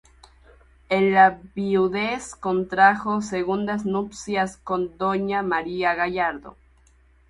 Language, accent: Spanish, México